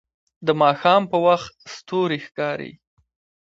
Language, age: Pashto, 30-39